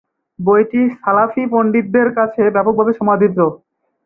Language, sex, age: Bengali, male, 19-29